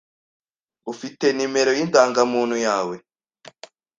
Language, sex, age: Kinyarwanda, male, 19-29